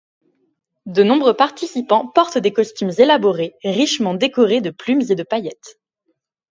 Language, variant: French, Français de métropole